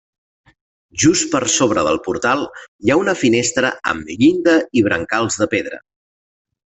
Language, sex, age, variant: Catalan, male, 40-49, Central